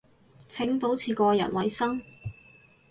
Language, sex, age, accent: Cantonese, female, 30-39, 广州音